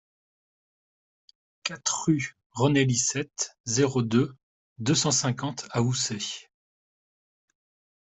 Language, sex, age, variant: French, male, 40-49, Français de métropole